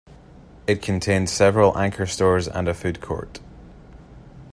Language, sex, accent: English, male, Scottish English